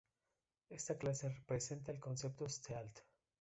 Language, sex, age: Spanish, male, 19-29